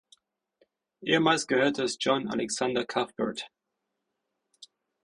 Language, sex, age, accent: German, male, 30-39, Deutschland Deutsch